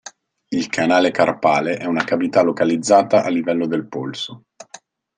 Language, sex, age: Italian, male, 40-49